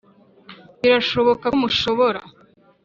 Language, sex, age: Kinyarwanda, female, 19-29